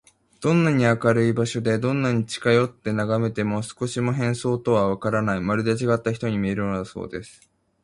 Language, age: Japanese, 19-29